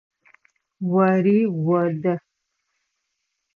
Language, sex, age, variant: Adyghe, female, 30-39, Адыгабзэ (Кирил, пстэумэ зэдыряе)